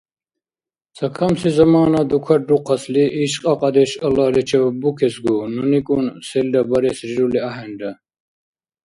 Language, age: Dargwa, 50-59